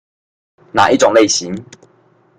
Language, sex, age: Chinese, male, 19-29